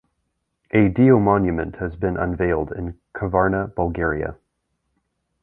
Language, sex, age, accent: English, male, 30-39, United States English